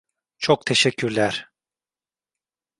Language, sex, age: Turkish, male, 30-39